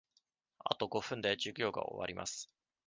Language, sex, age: Japanese, male, 19-29